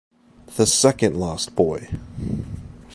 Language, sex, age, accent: English, male, 19-29, United States English